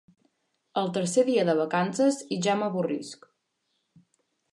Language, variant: Catalan, Central